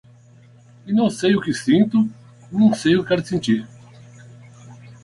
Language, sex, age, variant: Portuguese, male, 40-49, Portuguese (Brasil)